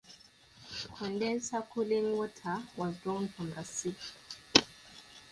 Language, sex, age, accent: English, female, 19-29, United States English